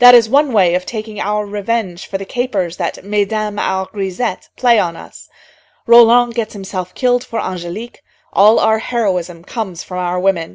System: none